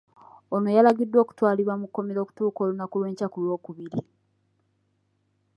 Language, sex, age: Ganda, female, 19-29